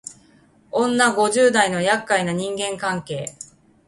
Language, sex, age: Japanese, female, 40-49